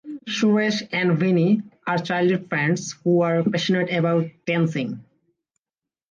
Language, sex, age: English, male, 19-29